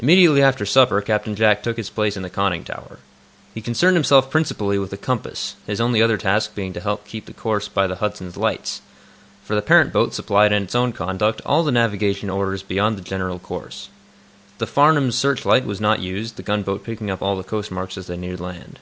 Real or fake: real